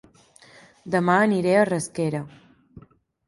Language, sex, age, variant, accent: Catalan, female, 19-29, Balear, mallorquí